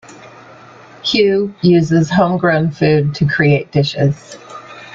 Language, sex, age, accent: English, female, 50-59, United States English